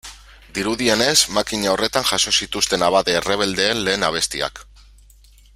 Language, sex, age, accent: Basque, male, 30-39, Mendebalekoa (Araba, Bizkaia, Gipuzkoako mendebaleko herri batzuk)